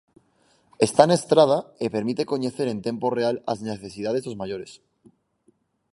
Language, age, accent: Galician, 19-29, Normativo (estándar)